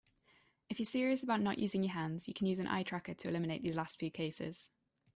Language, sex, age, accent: English, female, 19-29, England English